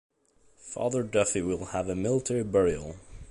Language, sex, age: English, male, under 19